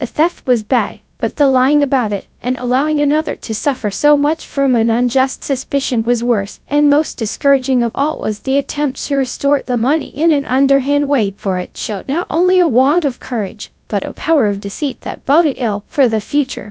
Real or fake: fake